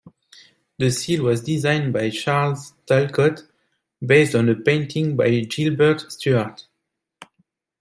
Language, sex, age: English, male, 30-39